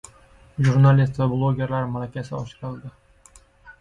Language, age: Uzbek, 19-29